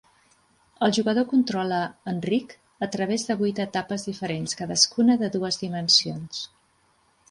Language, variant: Catalan, Central